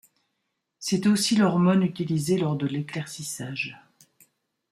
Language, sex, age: French, female, 60-69